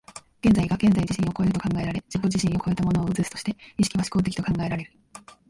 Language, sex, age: Japanese, female, 19-29